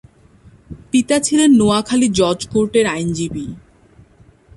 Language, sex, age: Bengali, female, 19-29